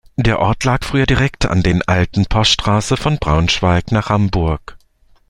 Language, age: German, 30-39